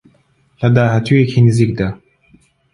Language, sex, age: Central Kurdish, male, 19-29